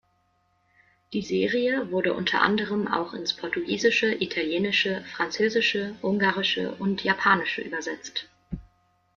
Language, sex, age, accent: German, female, 19-29, Deutschland Deutsch